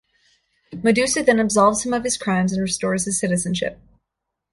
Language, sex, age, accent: English, female, 19-29, United States English